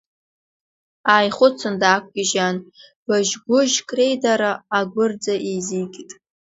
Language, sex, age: Abkhazian, female, 30-39